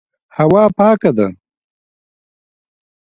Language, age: Pashto, 30-39